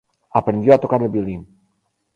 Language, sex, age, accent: Spanish, male, 30-39, España: Norte peninsular (Asturias, Castilla y León, Cantabria, País Vasco, Navarra, Aragón, La Rioja, Guadalajara, Cuenca)